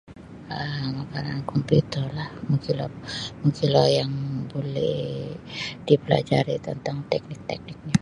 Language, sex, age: Sabah Bisaya, female, 50-59